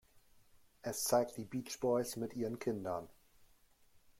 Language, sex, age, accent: German, male, 40-49, Deutschland Deutsch